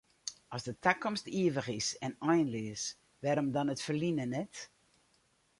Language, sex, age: Western Frisian, female, 60-69